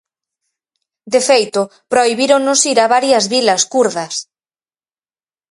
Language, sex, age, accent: Galician, female, 40-49, Atlántico (seseo e gheada)